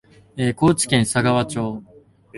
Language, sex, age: Japanese, male, 19-29